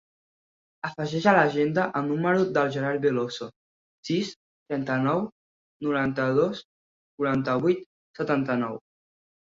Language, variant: Catalan, Central